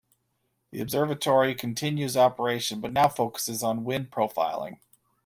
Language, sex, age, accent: English, male, 30-39, Canadian English